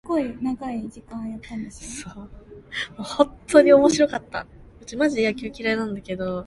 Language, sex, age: Korean, female, 19-29